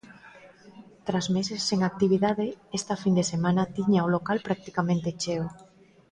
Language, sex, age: Galician, female, 40-49